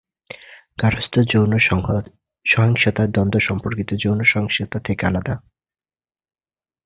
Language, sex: Bengali, male